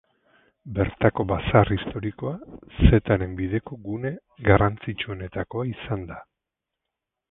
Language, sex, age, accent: Basque, male, 40-49, Mendebalekoa (Araba, Bizkaia, Gipuzkoako mendebaleko herri batzuk)